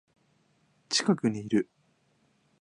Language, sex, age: Japanese, male, 19-29